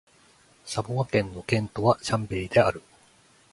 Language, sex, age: Japanese, male, 40-49